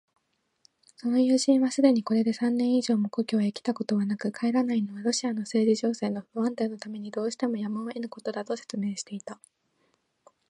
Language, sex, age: Japanese, female, 19-29